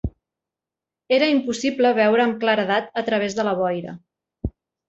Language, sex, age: Catalan, female, 40-49